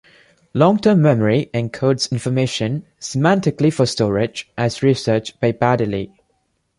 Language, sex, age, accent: English, male, 19-29, India and South Asia (India, Pakistan, Sri Lanka)